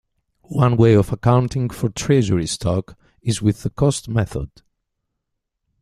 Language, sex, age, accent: English, male, 40-49, Canadian English